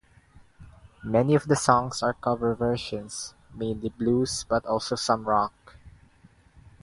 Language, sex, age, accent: English, male, 19-29, Filipino